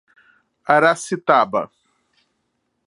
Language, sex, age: Portuguese, male, 40-49